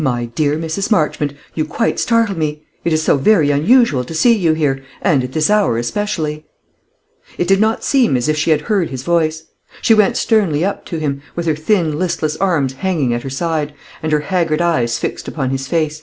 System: none